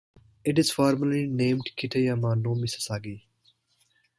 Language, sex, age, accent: English, male, 19-29, United States English